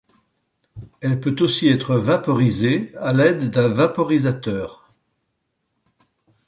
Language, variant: French, Français de métropole